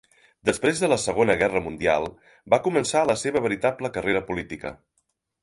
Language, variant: Catalan, Central